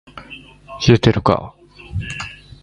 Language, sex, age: Japanese, male, 50-59